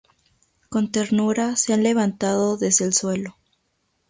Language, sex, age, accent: Spanish, female, 19-29, México